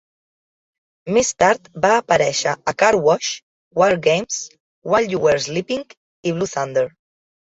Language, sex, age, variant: Catalan, female, 30-39, Central